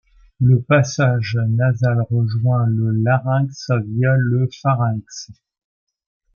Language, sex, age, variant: French, male, 40-49, Français de métropole